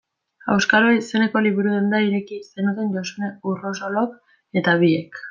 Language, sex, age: Basque, female, 19-29